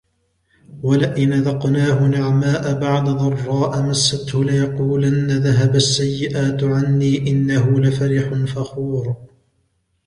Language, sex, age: Arabic, male, 19-29